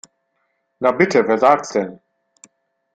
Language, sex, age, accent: German, male, 50-59, Deutschland Deutsch